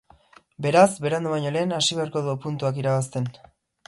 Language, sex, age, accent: Basque, male, 19-29, Erdialdekoa edo Nafarra (Gipuzkoa, Nafarroa)